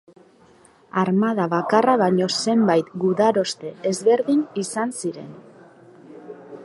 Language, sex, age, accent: Basque, female, 30-39, Mendebalekoa (Araba, Bizkaia, Gipuzkoako mendebaleko herri batzuk)